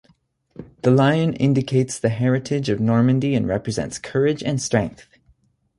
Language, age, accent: English, 19-29, United States English